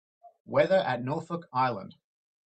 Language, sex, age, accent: English, male, 30-39, Australian English